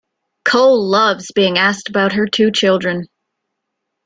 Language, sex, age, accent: English, female, 19-29, United States English